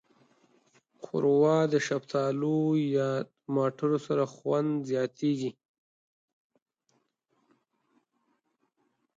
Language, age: Pashto, 30-39